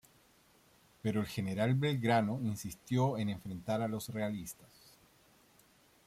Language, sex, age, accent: Spanish, male, 40-49, Chileno: Chile, Cuyo